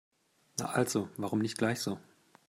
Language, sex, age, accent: German, male, 19-29, Deutschland Deutsch